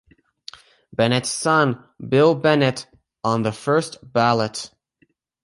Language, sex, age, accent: English, male, under 19, United States English